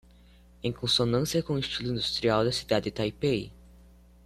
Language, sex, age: Portuguese, male, under 19